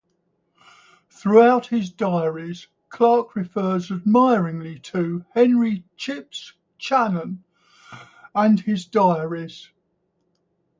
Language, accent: English, England English